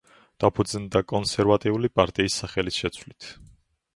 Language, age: Georgian, under 19